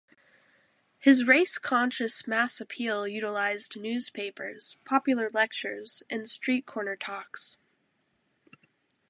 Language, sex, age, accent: English, female, under 19, United States English